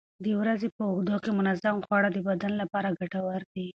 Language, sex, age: Pashto, female, 19-29